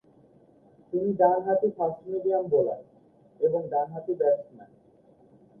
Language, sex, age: Bengali, male, 19-29